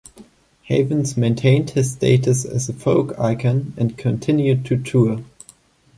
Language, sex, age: English, male, 19-29